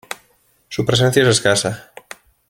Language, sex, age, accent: Spanish, male, 30-39, España: Norte peninsular (Asturias, Castilla y León, Cantabria, País Vasco, Navarra, Aragón, La Rioja, Guadalajara, Cuenca)